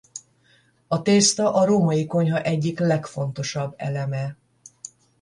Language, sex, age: Hungarian, female, 60-69